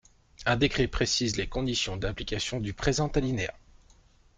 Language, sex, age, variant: French, male, 30-39, Français de métropole